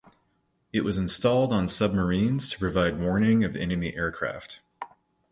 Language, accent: English, United States English